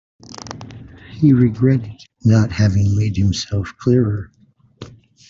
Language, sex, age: English, male, 30-39